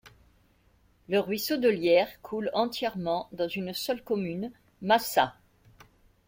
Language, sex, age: French, female, 60-69